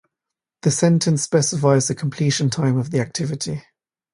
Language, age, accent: English, 19-29, England English; London English